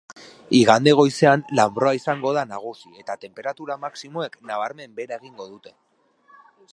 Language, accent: Basque, Mendebalekoa (Araba, Bizkaia, Gipuzkoako mendebaleko herri batzuk)